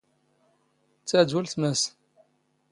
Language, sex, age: Standard Moroccan Tamazight, male, 30-39